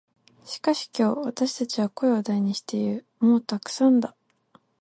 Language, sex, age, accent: Japanese, female, 19-29, 関西弁